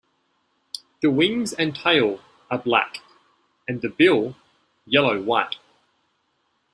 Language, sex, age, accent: English, male, 30-39, Australian English